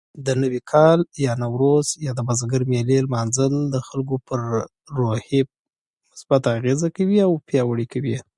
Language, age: Pashto, 30-39